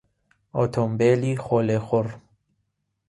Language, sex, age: Central Kurdish, male, 19-29